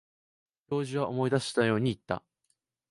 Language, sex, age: Japanese, male, 19-29